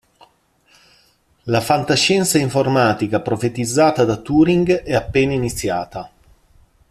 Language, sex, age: Italian, male, 40-49